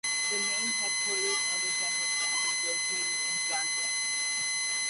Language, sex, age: English, female, under 19